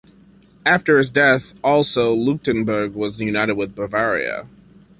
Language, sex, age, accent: English, male, 19-29, United States English